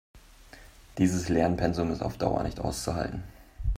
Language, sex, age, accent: German, male, 19-29, Deutschland Deutsch